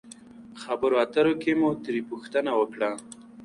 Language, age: Pashto, 19-29